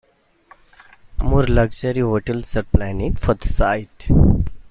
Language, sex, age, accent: English, male, 19-29, United States English